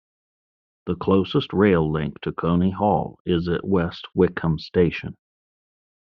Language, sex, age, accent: English, male, 40-49, United States English